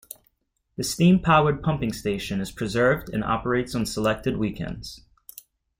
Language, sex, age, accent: English, male, 19-29, United States English